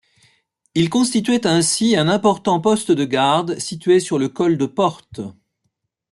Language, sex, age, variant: French, male, 50-59, Français de métropole